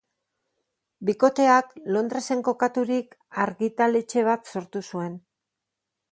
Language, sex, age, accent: Basque, female, 50-59, Mendebalekoa (Araba, Bizkaia, Gipuzkoako mendebaleko herri batzuk)